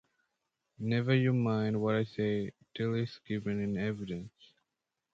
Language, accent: English, United States English